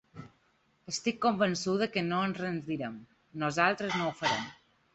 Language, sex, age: Catalan, female, 30-39